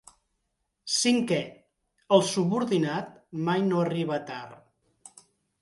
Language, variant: Catalan, Central